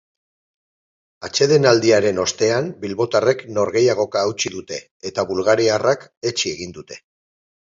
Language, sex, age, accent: Basque, male, 40-49, Erdialdekoa edo Nafarra (Gipuzkoa, Nafarroa)